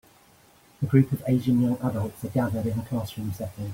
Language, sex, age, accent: English, male, 50-59, England English